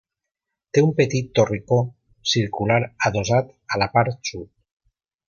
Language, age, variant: Catalan, 50-59, Valencià meridional